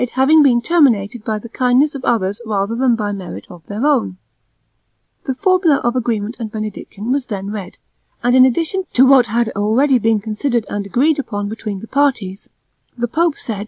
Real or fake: real